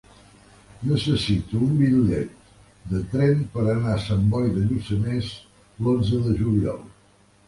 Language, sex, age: Catalan, male, 70-79